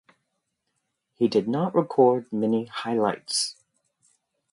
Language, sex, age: English, male, 30-39